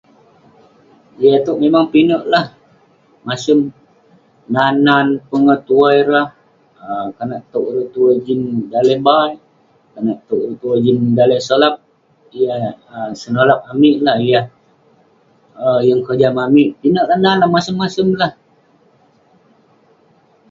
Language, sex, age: Western Penan, male, 19-29